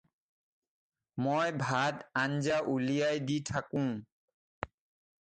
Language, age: Assamese, 40-49